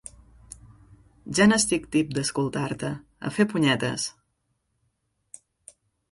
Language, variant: Catalan, Central